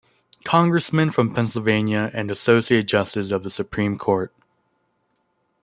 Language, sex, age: English, male, under 19